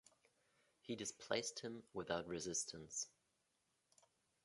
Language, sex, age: English, male, 30-39